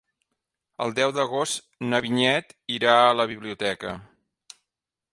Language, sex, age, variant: Catalan, male, 40-49, Central